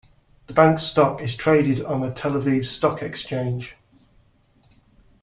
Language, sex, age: English, male, 40-49